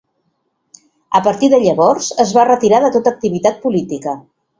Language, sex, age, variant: Catalan, female, 50-59, Central